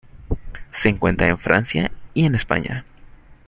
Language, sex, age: Spanish, male, under 19